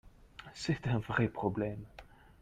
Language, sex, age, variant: French, male, 40-49, Français de métropole